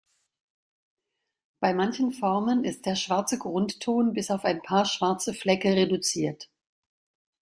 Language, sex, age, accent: German, female, 60-69, Deutschland Deutsch